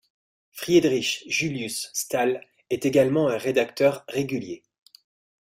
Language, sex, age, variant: French, male, 40-49, Français de métropole